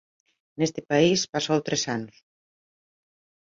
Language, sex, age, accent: Galician, female, 50-59, Normativo (estándar)